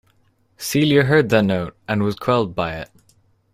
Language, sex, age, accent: English, male, under 19, Irish English